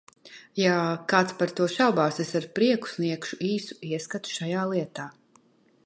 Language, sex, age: Latvian, female, 40-49